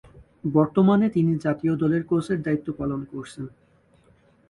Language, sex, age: Bengali, male, 19-29